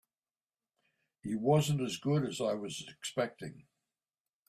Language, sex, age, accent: English, male, 70-79, Canadian English